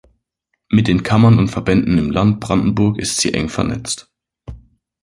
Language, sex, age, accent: German, male, 19-29, Deutschland Deutsch